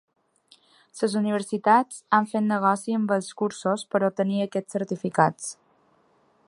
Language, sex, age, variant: Catalan, female, 19-29, Balear